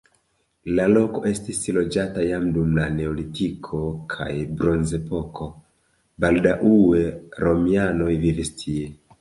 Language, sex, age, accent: Esperanto, male, 30-39, Internacia